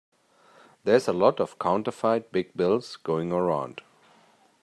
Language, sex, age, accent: English, male, 30-39, United States English